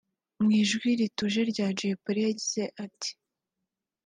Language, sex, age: Kinyarwanda, female, under 19